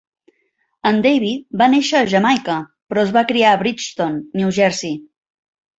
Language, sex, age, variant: Catalan, female, 40-49, Central